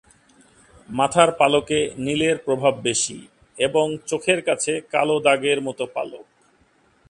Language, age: Bengali, 40-49